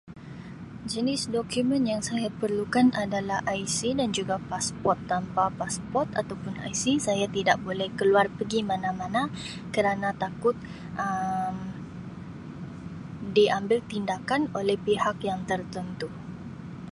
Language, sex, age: Sabah Malay, female, 19-29